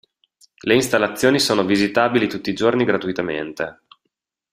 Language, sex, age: Italian, male, 30-39